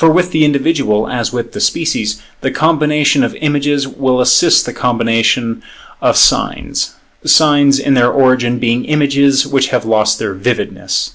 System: none